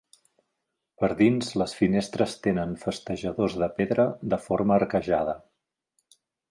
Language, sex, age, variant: Catalan, male, 40-49, Central